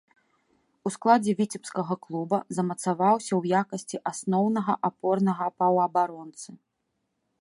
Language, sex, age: Belarusian, female, 30-39